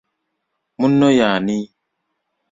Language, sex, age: Ganda, male, 30-39